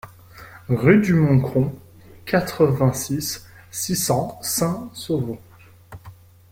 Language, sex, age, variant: French, male, 19-29, Français de métropole